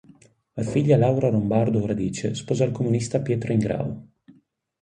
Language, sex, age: Italian, male, 40-49